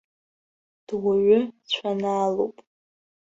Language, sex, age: Abkhazian, female, under 19